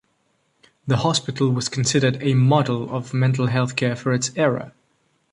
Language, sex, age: English, male, 19-29